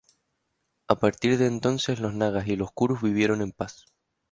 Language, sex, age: Spanish, male, 19-29